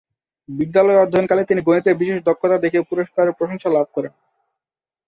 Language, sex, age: Bengali, male, 19-29